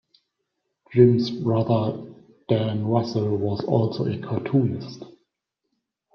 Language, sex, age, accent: English, male, 30-39, United States English